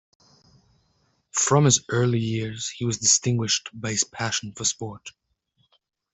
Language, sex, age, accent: English, male, 19-29, United States English